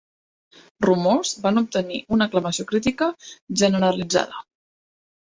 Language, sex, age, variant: Catalan, female, 30-39, Central